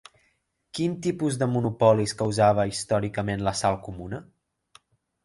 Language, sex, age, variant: Catalan, male, 19-29, Central